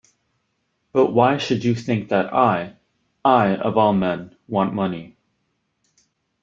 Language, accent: English, United States English